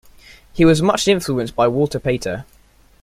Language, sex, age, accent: English, male, under 19, England English